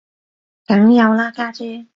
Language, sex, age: Cantonese, female, 19-29